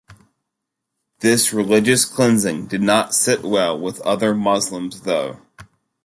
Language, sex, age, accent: English, male, 30-39, United States English